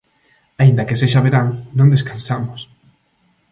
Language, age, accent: Galician, under 19, Normativo (estándar)